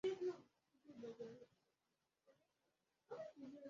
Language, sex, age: Swahili, male, 30-39